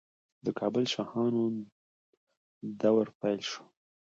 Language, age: Pashto, 19-29